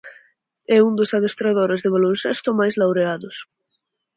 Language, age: Galician, 19-29